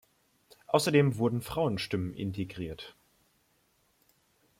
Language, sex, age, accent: German, male, 19-29, Deutschland Deutsch